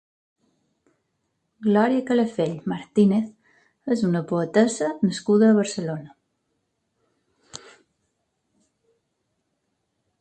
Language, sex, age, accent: Catalan, female, 40-49, mallorquí